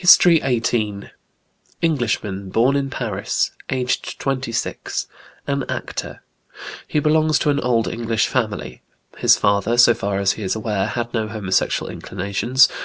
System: none